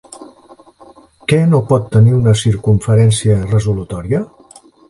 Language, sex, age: Catalan, male, 60-69